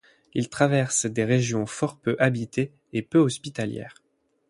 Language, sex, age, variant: French, male, 19-29, Français de métropole